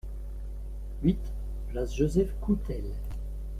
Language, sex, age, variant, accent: French, male, 60-69, Français d'Europe, Français de Belgique